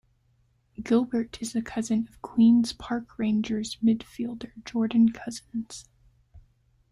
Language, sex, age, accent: English, female, 19-29, United States English